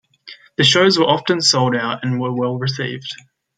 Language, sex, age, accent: English, male, under 19, Australian English